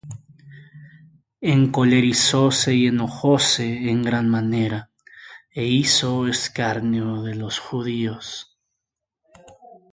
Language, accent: Spanish, México